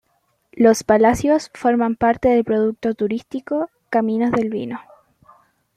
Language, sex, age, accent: Spanish, female, under 19, Chileno: Chile, Cuyo